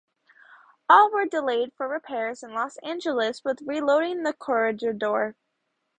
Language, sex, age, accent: English, female, under 19, United States English